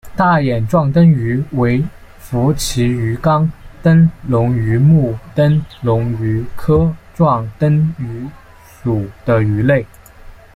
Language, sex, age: Chinese, male, 19-29